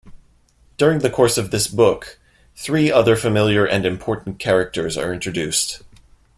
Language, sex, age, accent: English, male, 19-29, United States English